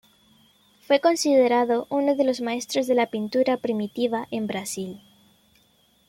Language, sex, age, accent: Spanish, female, under 19, España: Centro-Sur peninsular (Madrid, Toledo, Castilla-La Mancha)